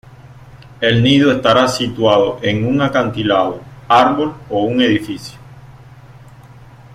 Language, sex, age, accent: Spanish, male, 30-39, Caribe: Cuba, Venezuela, Puerto Rico, República Dominicana, Panamá, Colombia caribeña, México caribeño, Costa del golfo de México